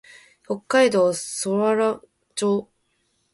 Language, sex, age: Japanese, female, 19-29